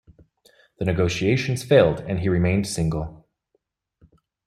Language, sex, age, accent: English, male, 19-29, United States English